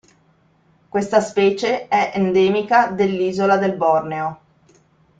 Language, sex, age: Italian, female, 40-49